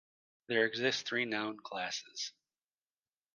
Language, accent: English, United States English